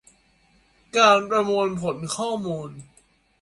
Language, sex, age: Thai, male, under 19